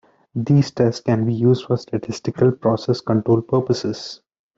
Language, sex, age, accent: English, male, 19-29, India and South Asia (India, Pakistan, Sri Lanka)